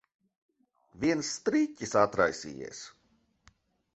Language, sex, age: Latvian, male, 30-39